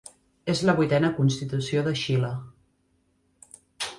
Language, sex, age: Catalan, female, 30-39